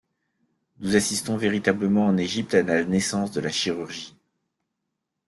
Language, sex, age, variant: French, male, 50-59, Français de métropole